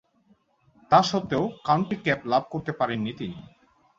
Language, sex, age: Bengali, male, 19-29